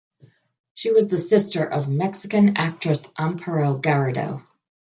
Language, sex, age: English, female, 50-59